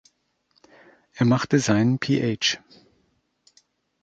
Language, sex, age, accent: German, male, 40-49, Deutschland Deutsch